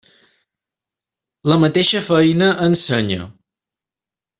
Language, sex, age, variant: Catalan, male, 30-39, Balear